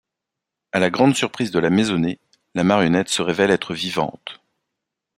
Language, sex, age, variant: French, male, 40-49, Français de métropole